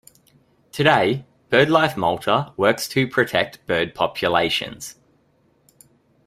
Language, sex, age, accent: English, male, 19-29, Australian English